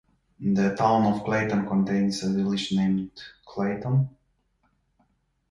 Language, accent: English, Australian English